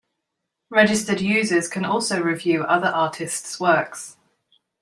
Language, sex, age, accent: English, female, 40-49, England English